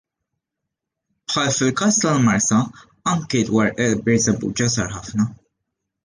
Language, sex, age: Maltese, male, 19-29